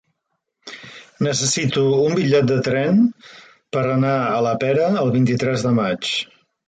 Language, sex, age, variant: Catalan, male, 50-59, Central